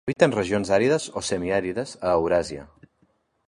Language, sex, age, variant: Catalan, male, 30-39, Central